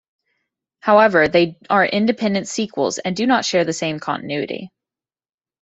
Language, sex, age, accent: English, female, 19-29, United States English